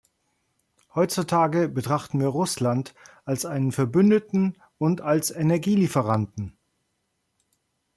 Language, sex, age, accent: German, male, 50-59, Deutschland Deutsch